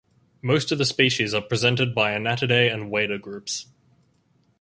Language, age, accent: English, 19-29, Australian English